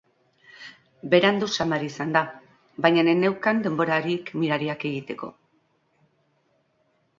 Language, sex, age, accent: Basque, female, 40-49, Erdialdekoa edo Nafarra (Gipuzkoa, Nafarroa)